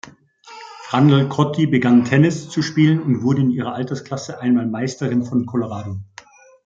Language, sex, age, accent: German, male, 50-59, Deutschland Deutsch